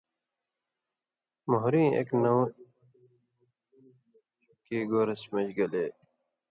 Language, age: Indus Kohistani, 19-29